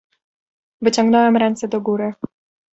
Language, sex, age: Polish, female, 19-29